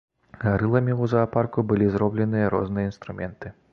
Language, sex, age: Belarusian, male, 30-39